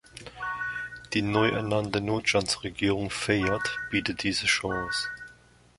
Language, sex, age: German, male, 50-59